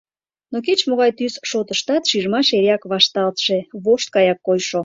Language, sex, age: Mari, female, 30-39